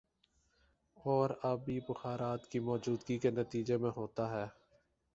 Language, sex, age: Urdu, male, 19-29